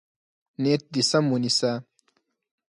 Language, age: Pashto, 19-29